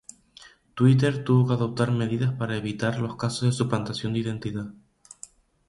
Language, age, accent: Spanish, 19-29, España: Islas Canarias